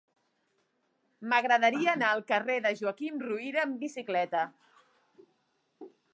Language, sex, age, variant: Catalan, female, 40-49, Central